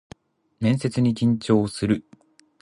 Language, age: Japanese, 30-39